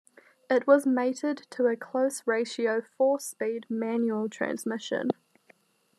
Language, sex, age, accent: English, female, 19-29, New Zealand English